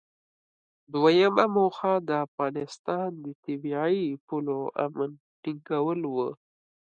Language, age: Pashto, 30-39